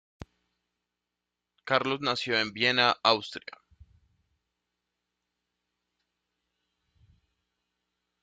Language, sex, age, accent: Spanish, male, 30-39, Caribe: Cuba, Venezuela, Puerto Rico, República Dominicana, Panamá, Colombia caribeña, México caribeño, Costa del golfo de México